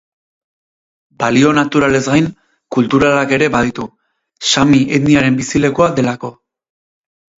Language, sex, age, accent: Basque, male, 30-39, Erdialdekoa edo Nafarra (Gipuzkoa, Nafarroa)